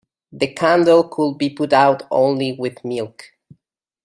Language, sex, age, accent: English, male, 19-29, United States English